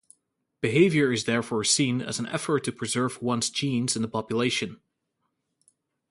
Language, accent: English, United States English